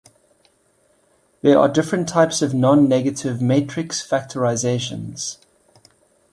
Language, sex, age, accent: English, male, 40-49, Southern African (South Africa, Zimbabwe, Namibia)